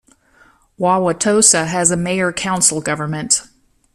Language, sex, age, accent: English, female, 50-59, United States English